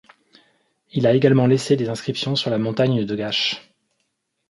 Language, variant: French, Français de métropole